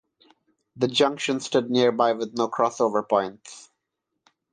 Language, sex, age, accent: English, male, 19-29, India and South Asia (India, Pakistan, Sri Lanka)